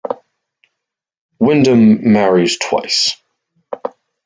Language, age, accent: English, 19-29, Irish English